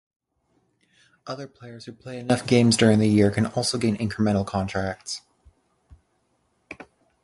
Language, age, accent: English, 19-29, United States English